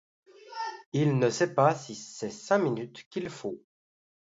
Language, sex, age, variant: French, male, 40-49, Français de métropole